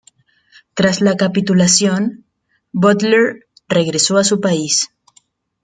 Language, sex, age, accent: Spanish, female, 19-29, México